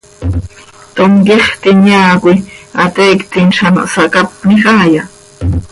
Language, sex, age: Seri, female, 40-49